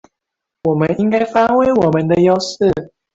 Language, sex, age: Chinese, male, 19-29